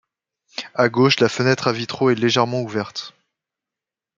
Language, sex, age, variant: French, male, 19-29, Français de métropole